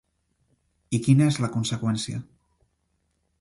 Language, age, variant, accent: Catalan, under 19, Central, central